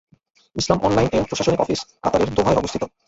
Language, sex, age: Bengali, male, 19-29